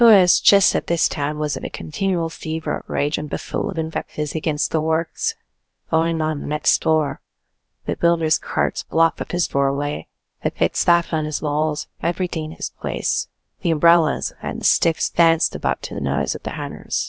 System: TTS, VITS